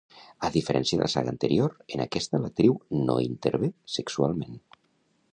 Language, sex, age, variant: Catalan, male, 60-69, Nord-Occidental